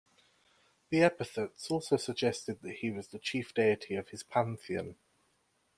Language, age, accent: English, 19-29, England English